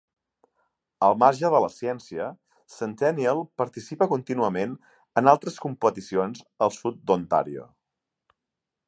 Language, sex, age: Catalan, male, 40-49